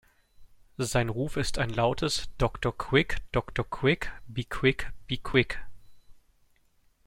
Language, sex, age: German, male, 30-39